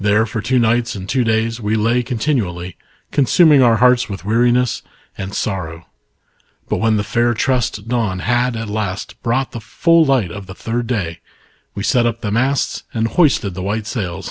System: none